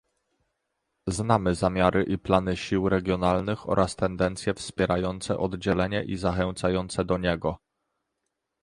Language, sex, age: Polish, male, 30-39